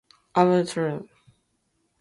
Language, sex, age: English, female, 19-29